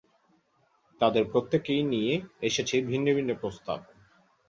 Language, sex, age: Bengali, male, 19-29